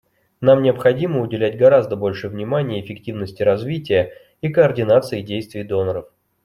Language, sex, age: Russian, male, 30-39